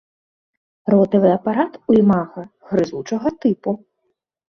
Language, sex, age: Belarusian, female, 19-29